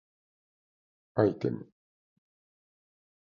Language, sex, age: Japanese, male, 50-59